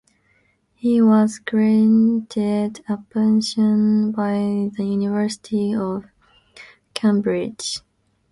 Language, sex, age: English, female, under 19